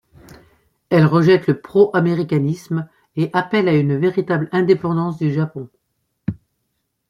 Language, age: French, 60-69